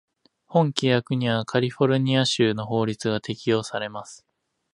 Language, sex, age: Japanese, male, 19-29